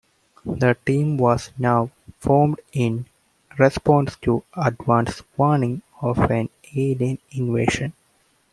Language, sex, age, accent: English, male, 19-29, United States English